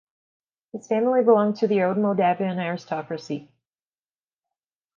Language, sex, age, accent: English, female, 19-29, United States English